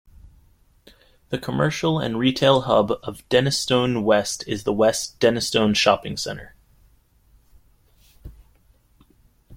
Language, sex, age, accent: English, male, 19-29, United States English